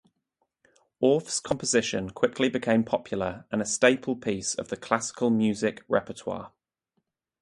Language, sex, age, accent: English, male, 19-29, England English